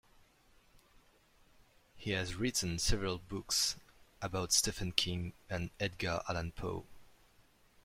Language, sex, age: English, male, 19-29